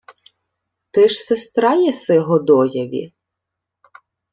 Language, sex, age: Ukrainian, female, 30-39